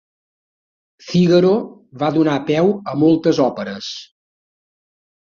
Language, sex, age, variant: Catalan, male, 60-69, Central